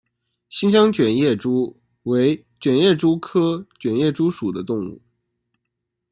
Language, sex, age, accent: Chinese, male, 19-29, 出生地：江苏省